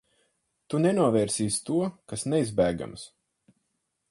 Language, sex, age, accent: Latvian, male, 30-39, Riga